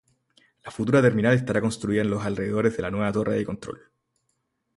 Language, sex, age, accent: Spanish, male, 19-29, Chileno: Chile, Cuyo